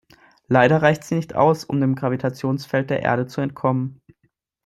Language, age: German, 19-29